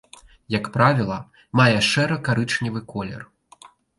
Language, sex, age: Belarusian, male, 19-29